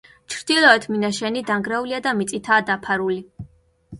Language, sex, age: Georgian, female, 19-29